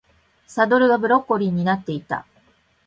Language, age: Japanese, 50-59